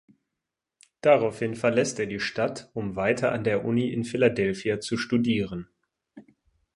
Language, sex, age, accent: German, male, 30-39, Deutschland Deutsch